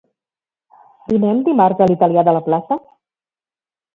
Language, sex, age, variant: Catalan, female, 40-49, Central